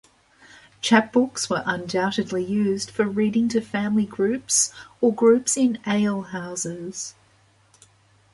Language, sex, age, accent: English, female, 40-49, Australian English